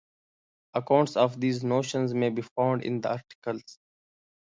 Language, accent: English, United States English